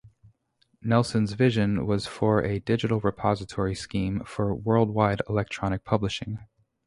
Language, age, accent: English, 30-39, United States English